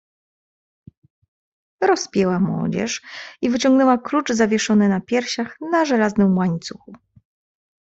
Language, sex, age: Polish, female, 30-39